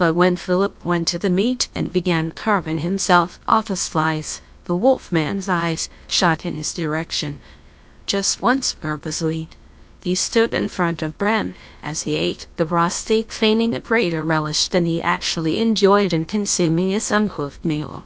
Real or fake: fake